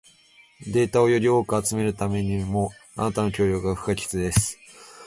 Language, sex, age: Japanese, male, 19-29